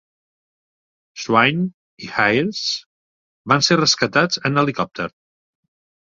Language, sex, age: Catalan, male, 50-59